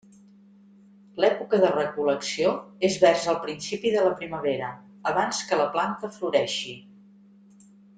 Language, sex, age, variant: Catalan, female, 50-59, Central